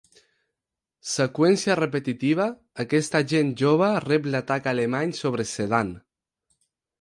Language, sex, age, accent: Catalan, male, 19-29, aprenent (recent, des del castellà)